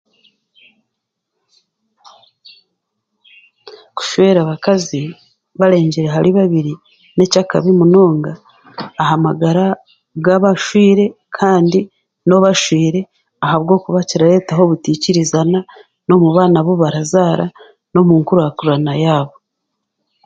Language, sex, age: Chiga, female, 40-49